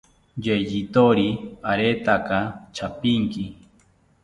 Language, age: South Ucayali Ashéninka, 40-49